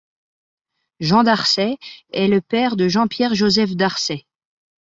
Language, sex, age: French, female, 50-59